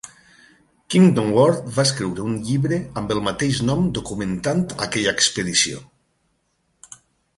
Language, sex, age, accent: Catalan, male, 40-49, valencià